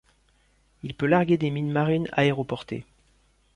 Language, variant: French, Français de métropole